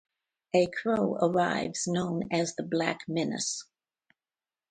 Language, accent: English, United States English